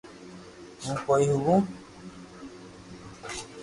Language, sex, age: Loarki, female, under 19